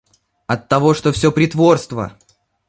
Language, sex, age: Russian, male, under 19